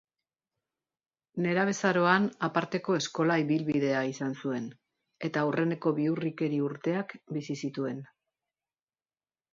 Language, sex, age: Basque, female, 50-59